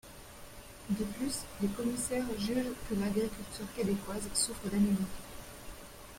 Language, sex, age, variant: French, female, 50-59, Français de métropole